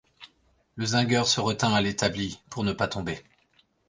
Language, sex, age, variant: French, male, 30-39, Français de métropole